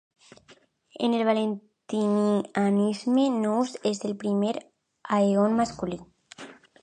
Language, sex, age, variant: Catalan, female, under 19, Alacantí